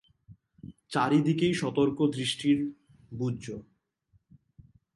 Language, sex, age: Bengali, male, 19-29